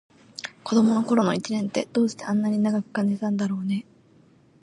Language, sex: Japanese, female